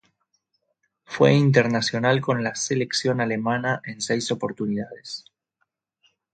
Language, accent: Spanish, Rioplatense: Argentina, Uruguay, este de Bolivia, Paraguay